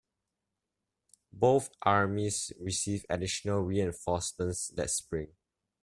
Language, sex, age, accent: English, male, under 19, Singaporean English